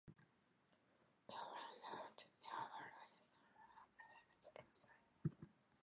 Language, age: English, 19-29